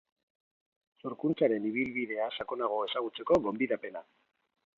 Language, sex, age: Basque, male, 30-39